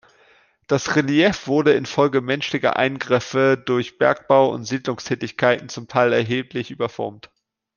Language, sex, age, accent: German, male, 19-29, Deutschland Deutsch